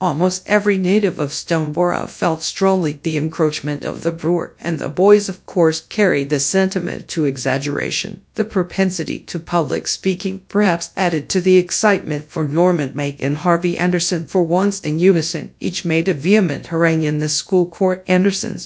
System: TTS, GradTTS